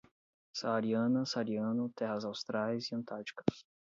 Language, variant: Portuguese, Portuguese (Brasil)